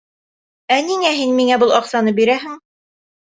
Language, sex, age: Bashkir, female, 19-29